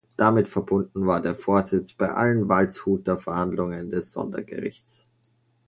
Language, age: German, 30-39